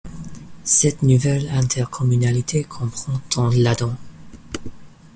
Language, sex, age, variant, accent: French, male, 19-29, Français d'Europe, Français du Royaume-Uni